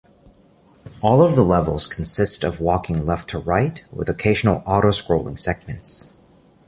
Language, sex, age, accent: English, male, 19-29, United States English